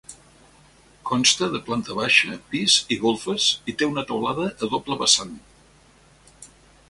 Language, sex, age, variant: Catalan, male, 70-79, Central